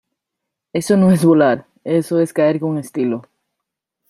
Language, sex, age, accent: Spanish, female, 30-39, Andino-Pacífico: Colombia, Perú, Ecuador, oeste de Bolivia y Venezuela andina